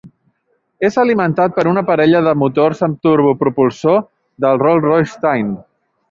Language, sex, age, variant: Catalan, male, 40-49, Central